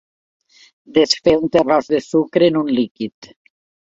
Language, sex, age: Catalan, female, 60-69